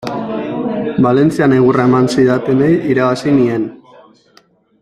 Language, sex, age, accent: Basque, female, 19-29, Erdialdekoa edo Nafarra (Gipuzkoa, Nafarroa)